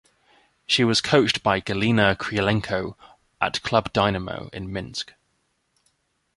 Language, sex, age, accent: English, male, 19-29, England English